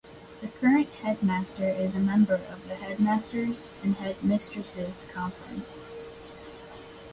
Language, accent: English, United States English